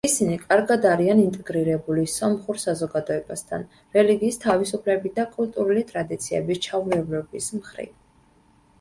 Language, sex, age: Georgian, female, 19-29